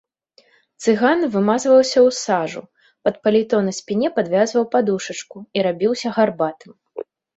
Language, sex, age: Belarusian, female, 19-29